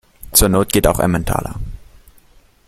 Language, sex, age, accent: German, male, 19-29, Deutschland Deutsch